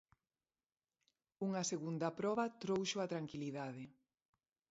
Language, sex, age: Galician, female, 40-49